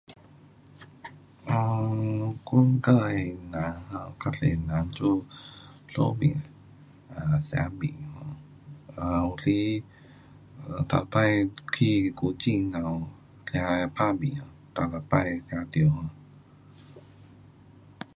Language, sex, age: Pu-Xian Chinese, male, 40-49